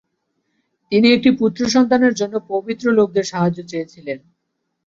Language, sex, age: Bengali, male, 19-29